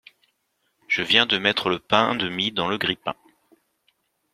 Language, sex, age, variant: French, male, 40-49, Français de métropole